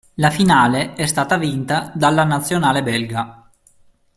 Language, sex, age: Italian, male, 30-39